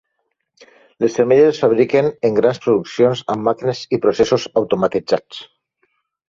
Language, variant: Catalan, Septentrional